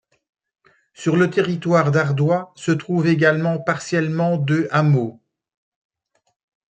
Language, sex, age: French, male, 60-69